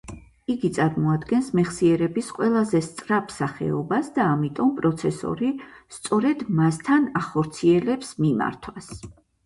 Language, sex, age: Georgian, female, 50-59